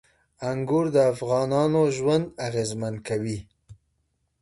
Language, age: Pashto, 30-39